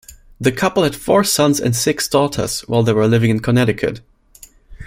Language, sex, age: English, male, 19-29